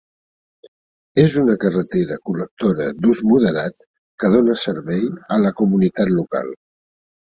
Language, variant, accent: Catalan, Central, central; tarragoní